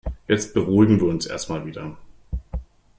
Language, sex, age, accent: German, male, 19-29, Deutschland Deutsch